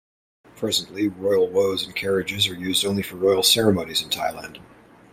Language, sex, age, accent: English, male, 30-39, United States English